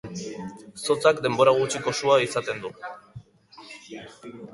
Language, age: Basque, under 19